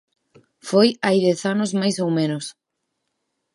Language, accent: Galician, Normativo (estándar)